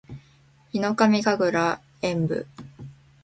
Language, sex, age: Japanese, female, 19-29